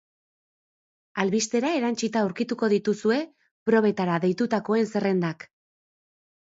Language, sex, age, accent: Basque, female, 40-49, Erdialdekoa edo Nafarra (Gipuzkoa, Nafarroa)